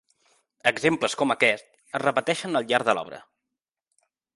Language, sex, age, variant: Catalan, male, 30-39, Central